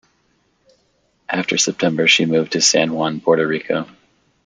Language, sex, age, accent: English, male, 30-39, United States English